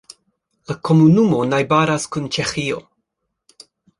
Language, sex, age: Esperanto, male, 30-39